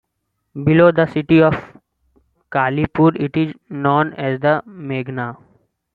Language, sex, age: English, male, under 19